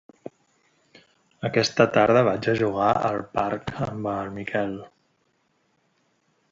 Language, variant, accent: Catalan, Central, central